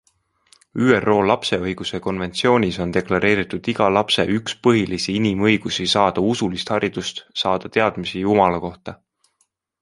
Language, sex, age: Estonian, male, 19-29